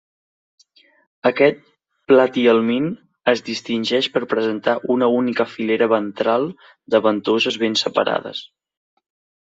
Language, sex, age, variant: Catalan, male, 19-29, Central